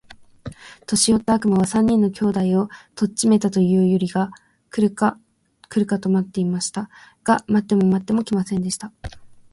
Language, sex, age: Japanese, female, 19-29